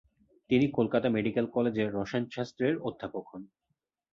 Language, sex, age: Bengali, male, 19-29